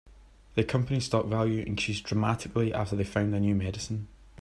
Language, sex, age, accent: English, male, 19-29, Scottish English